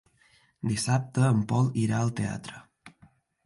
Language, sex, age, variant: Catalan, male, 19-29, Balear